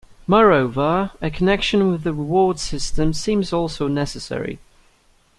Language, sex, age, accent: English, male, 19-29, England English